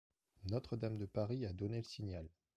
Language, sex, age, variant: French, male, 30-39, Français de métropole